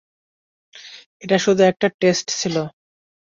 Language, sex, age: Bengali, male, 19-29